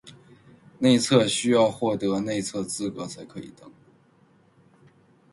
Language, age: Chinese, 30-39